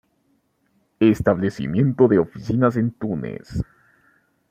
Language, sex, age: Spanish, male, 19-29